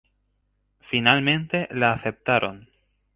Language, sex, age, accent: Spanish, male, 19-29, España: Islas Canarias